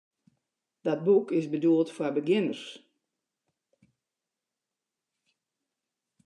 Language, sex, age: Western Frisian, female, 60-69